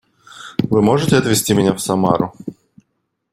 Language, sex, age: Russian, male, 19-29